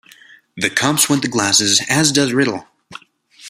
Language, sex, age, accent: English, male, 19-29, United States English